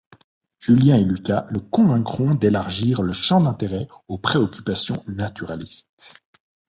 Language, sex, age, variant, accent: French, male, 40-49, Français d'Europe, Français de Suisse